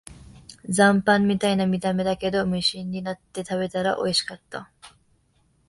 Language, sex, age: Japanese, female, under 19